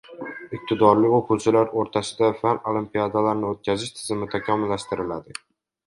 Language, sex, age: Uzbek, male, 19-29